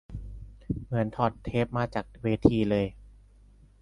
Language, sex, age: Thai, male, 19-29